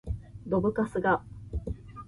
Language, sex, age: Japanese, female, 19-29